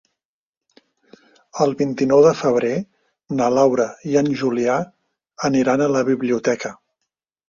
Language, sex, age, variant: Catalan, male, 40-49, Nord-Occidental